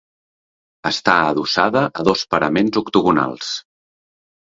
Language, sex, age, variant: Catalan, male, 40-49, Central